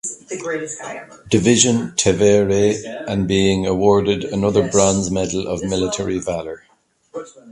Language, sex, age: English, male, 40-49